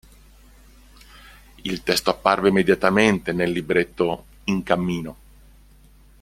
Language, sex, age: Italian, male, 50-59